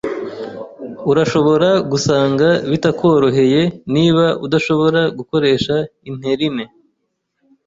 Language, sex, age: Kinyarwanda, male, 30-39